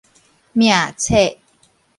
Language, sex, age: Min Nan Chinese, female, 40-49